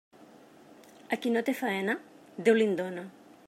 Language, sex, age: Catalan, female, 40-49